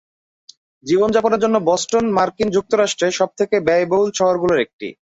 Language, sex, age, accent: Bengali, male, 19-29, Native